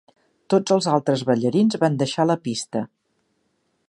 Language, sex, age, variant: Catalan, female, 60-69, Septentrional